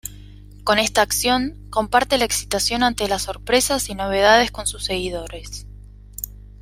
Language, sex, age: Spanish, female, 19-29